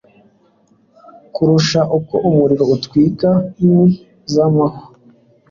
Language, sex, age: Kinyarwanda, male, 19-29